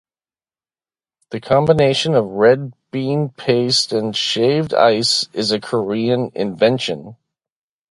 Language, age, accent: English, 19-29, United States English; midwest